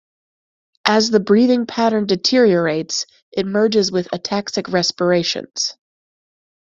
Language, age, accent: English, 30-39, United States English